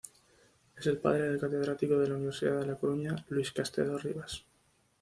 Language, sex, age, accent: Spanish, male, 19-29, España: Norte peninsular (Asturias, Castilla y León, Cantabria, País Vasco, Navarra, Aragón, La Rioja, Guadalajara, Cuenca)